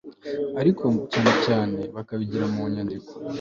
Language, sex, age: Kinyarwanda, male, 19-29